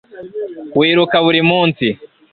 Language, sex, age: Kinyarwanda, male, 30-39